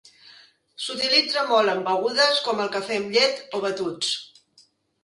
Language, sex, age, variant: Catalan, female, 60-69, Central